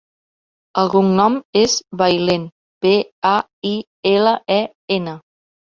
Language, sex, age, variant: Catalan, female, 30-39, Central